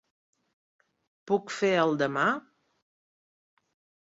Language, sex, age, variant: Catalan, female, 50-59, Central